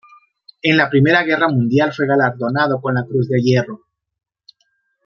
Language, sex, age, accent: Spanish, male, 30-39, México